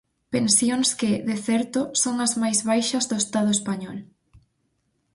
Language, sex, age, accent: Galician, female, 19-29, Normativo (estándar)